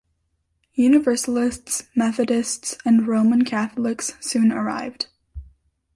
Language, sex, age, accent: English, female, under 19, United States English